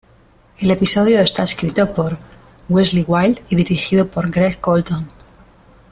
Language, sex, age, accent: Spanish, female, 30-39, España: Norte peninsular (Asturias, Castilla y León, Cantabria, País Vasco, Navarra, Aragón, La Rioja, Guadalajara, Cuenca)